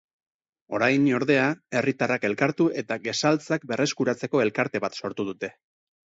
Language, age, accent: Basque, 40-49, Erdialdekoa edo Nafarra (Gipuzkoa, Nafarroa)